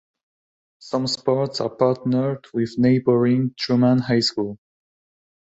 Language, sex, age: English, male, under 19